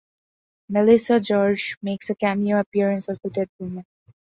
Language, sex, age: English, female, 19-29